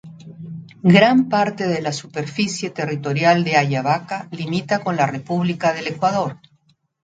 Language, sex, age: Spanish, female, 60-69